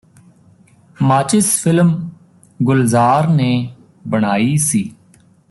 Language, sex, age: Punjabi, male, 30-39